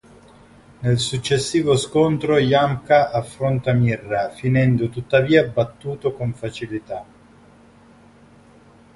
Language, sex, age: Italian, male, 30-39